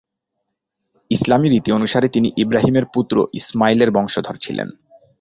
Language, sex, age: Bengali, male, 19-29